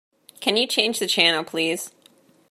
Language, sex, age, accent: English, female, 19-29, Canadian English